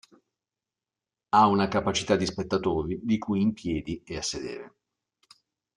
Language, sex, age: Italian, male, 50-59